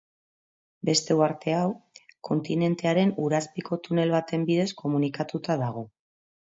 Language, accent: Basque, Mendebalekoa (Araba, Bizkaia, Gipuzkoako mendebaleko herri batzuk)